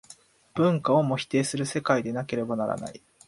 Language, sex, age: Japanese, male, 19-29